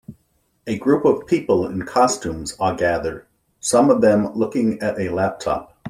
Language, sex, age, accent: English, male, 50-59, United States English